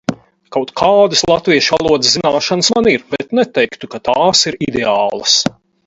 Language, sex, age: Latvian, male, 50-59